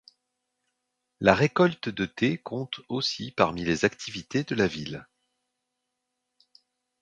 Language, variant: French, Français de métropole